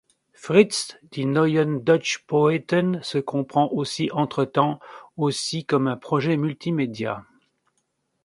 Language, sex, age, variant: French, male, 60-69, Français de métropole